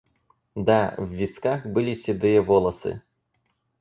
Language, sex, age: Russian, male, 19-29